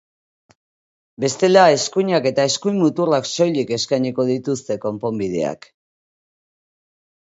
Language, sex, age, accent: Basque, female, 50-59, Mendebalekoa (Araba, Bizkaia, Gipuzkoako mendebaleko herri batzuk)